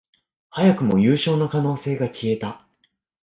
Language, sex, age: Japanese, male, 19-29